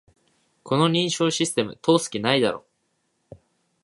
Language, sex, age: Japanese, male, 19-29